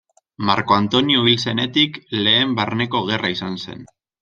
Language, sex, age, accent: Basque, male, 19-29, Mendebalekoa (Araba, Bizkaia, Gipuzkoako mendebaleko herri batzuk)